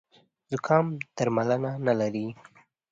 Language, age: Pashto, under 19